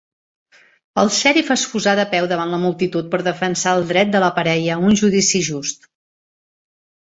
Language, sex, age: Catalan, female, 40-49